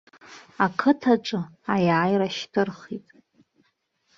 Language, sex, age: Abkhazian, female, 19-29